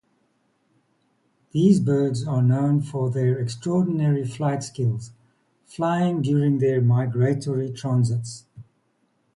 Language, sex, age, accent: English, male, 50-59, Southern African (South Africa, Zimbabwe, Namibia)